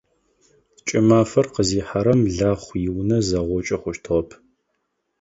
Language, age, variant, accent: Adyghe, 30-39, Адыгабзэ (Кирил, пстэумэ зэдыряе), Кıэмгуй (Çemguy)